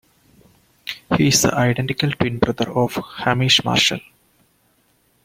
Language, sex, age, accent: English, male, 19-29, India and South Asia (India, Pakistan, Sri Lanka)